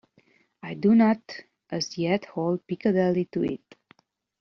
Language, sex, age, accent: English, female, 30-39, United States English